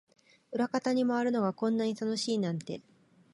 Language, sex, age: Japanese, female, 19-29